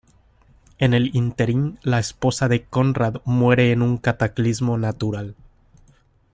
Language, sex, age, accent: Spanish, male, 19-29, América central